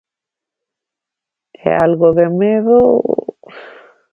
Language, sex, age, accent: Galician, female, 30-39, Normativo (estándar)